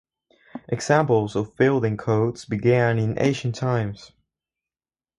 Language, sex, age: English, male, under 19